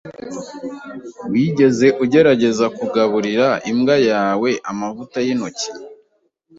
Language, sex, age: Kinyarwanda, male, 19-29